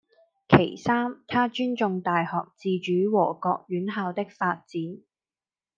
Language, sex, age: Cantonese, female, 19-29